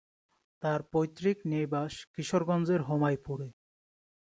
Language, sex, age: Bengali, male, 19-29